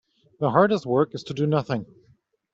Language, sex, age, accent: English, male, 19-29, England English